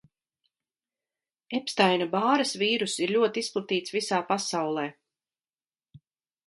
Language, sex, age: Latvian, female, 50-59